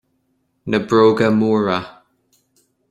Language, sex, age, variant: Irish, male, 19-29, Gaeilge na Mumhan